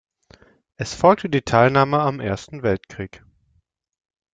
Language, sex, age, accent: German, male, 19-29, Deutschland Deutsch